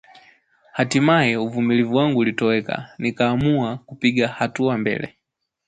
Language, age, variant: Swahili, 19-29, Kiswahili cha Bara ya Tanzania